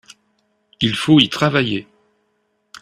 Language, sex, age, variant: French, male, 50-59, Français de métropole